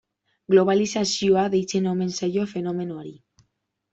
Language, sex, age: Basque, female, 19-29